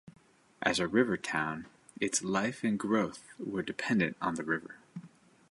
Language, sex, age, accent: English, male, 30-39, United States English